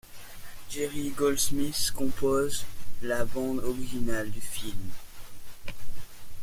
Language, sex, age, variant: French, male, 19-29, Français de métropole